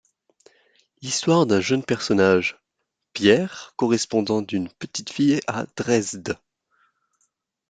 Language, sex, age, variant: French, male, under 19, Français de métropole